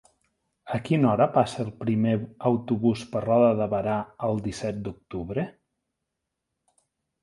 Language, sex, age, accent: Catalan, male, 40-49, central; nord-occidental